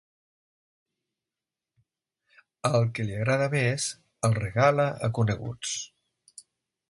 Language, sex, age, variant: Catalan, male, 50-59, Nord-Occidental